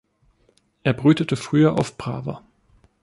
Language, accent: German, Deutschland Deutsch